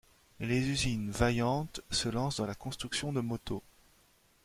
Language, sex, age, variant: French, male, 30-39, Français de métropole